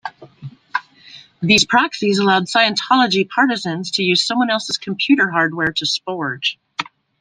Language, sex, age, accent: English, female, 50-59, United States English